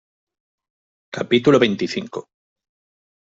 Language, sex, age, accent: Spanish, male, 40-49, España: Norte peninsular (Asturias, Castilla y León, Cantabria, País Vasco, Navarra, Aragón, La Rioja, Guadalajara, Cuenca)